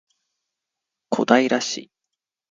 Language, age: Japanese, 30-39